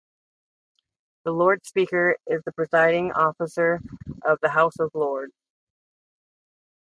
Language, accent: English, United States English